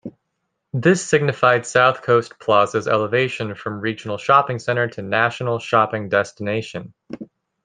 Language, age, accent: English, 19-29, United States English